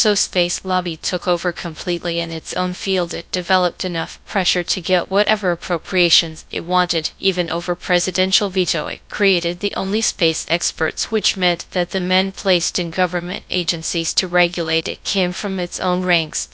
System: TTS, GradTTS